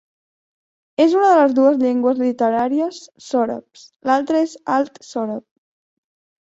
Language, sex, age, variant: Catalan, female, under 19, Central